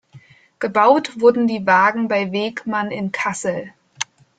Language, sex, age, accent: German, female, 19-29, Deutschland Deutsch